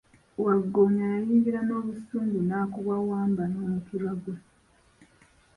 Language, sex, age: Ganda, female, 19-29